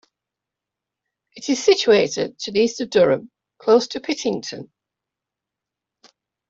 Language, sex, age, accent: English, female, 60-69, England English